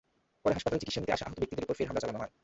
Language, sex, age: Bengali, male, 19-29